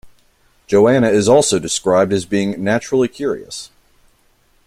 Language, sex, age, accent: English, male, 30-39, United States English